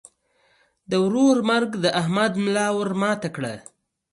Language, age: Pashto, 30-39